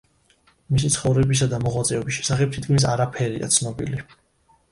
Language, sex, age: Georgian, male, 19-29